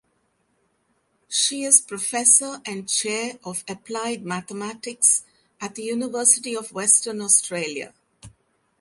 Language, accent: English, India and South Asia (India, Pakistan, Sri Lanka)